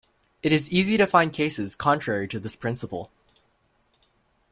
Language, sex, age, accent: English, male, under 19, United States English